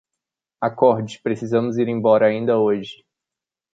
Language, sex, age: Portuguese, male, 19-29